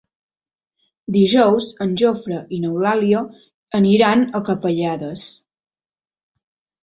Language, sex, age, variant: Catalan, male, 50-59, Central